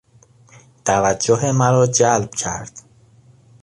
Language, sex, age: Persian, male, 19-29